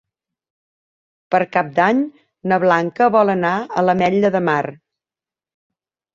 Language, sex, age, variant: Catalan, female, 50-59, Septentrional